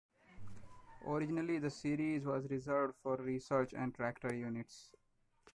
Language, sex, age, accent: English, male, 19-29, India and South Asia (India, Pakistan, Sri Lanka)